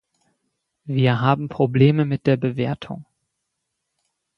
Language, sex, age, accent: German, male, 19-29, Deutschland Deutsch